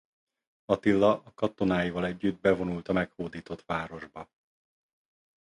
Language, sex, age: Hungarian, male, 40-49